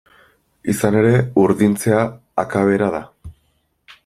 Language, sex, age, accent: Basque, male, 19-29, Erdialdekoa edo Nafarra (Gipuzkoa, Nafarroa)